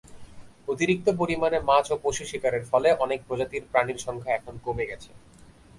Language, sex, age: Bengali, male, 19-29